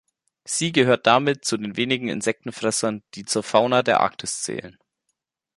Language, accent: German, Deutschland Deutsch